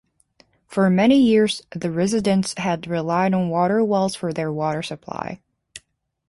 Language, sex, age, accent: English, female, 19-29, United States English